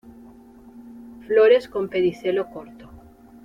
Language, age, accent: Spanish, 40-49, España: Norte peninsular (Asturias, Castilla y León, Cantabria, País Vasco, Navarra, Aragón, La Rioja, Guadalajara, Cuenca)